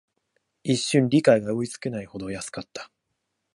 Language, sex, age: Japanese, male, 19-29